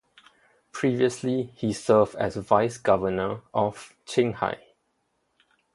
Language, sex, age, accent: English, male, 19-29, Singaporean English